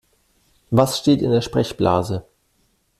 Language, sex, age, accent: German, male, 40-49, Deutschland Deutsch